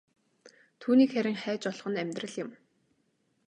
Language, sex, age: Mongolian, female, 19-29